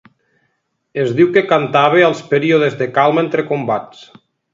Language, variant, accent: Catalan, Nord-Occidental, nord-occidental